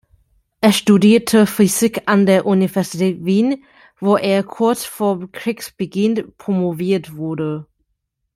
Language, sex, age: German, female, 19-29